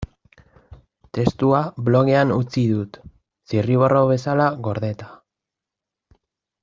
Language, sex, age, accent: Basque, male, 30-39, Mendebalekoa (Araba, Bizkaia, Gipuzkoako mendebaleko herri batzuk)